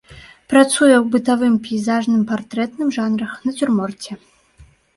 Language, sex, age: Belarusian, female, 19-29